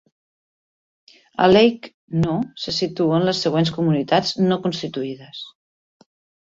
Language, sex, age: Catalan, female, 50-59